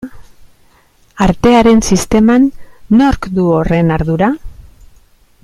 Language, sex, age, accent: Basque, female, 40-49, Mendebalekoa (Araba, Bizkaia, Gipuzkoako mendebaleko herri batzuk)